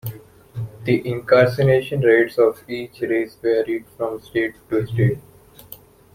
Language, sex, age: English, male, 19-29